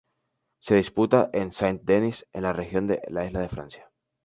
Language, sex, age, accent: Spanish, male, 19-29, España: Islas Canarias